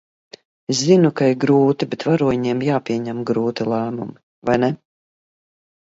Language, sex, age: Latvian, female, 50-59